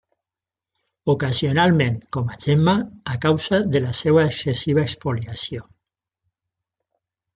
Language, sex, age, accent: Catalan, male, 60-69, valencià